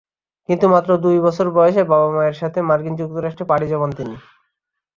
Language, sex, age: Bengali, male, 19-29